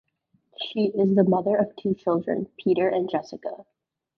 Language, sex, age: English, female, 19-29